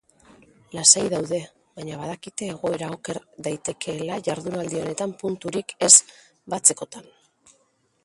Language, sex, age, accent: Basque, female, 50-59, Mendebalekoa (Araba, Bizkaia, Gipuzkoako mendebaleko herri batzuk)